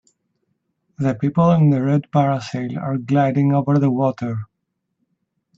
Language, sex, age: English, male, 30-39